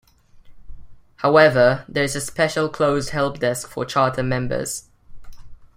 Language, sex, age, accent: English, male, under 19, England English